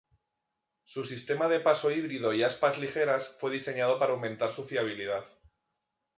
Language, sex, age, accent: Spanish, male, 30-39, España: Norte peninsular (Asturias, Castilla y León, Cantabria, País Vasco, Navarra, Aragón, La Rioja, Guadalajara, Cuenca)